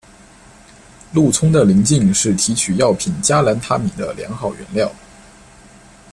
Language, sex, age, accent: Chinese, male, 19-29, 出生地：河南省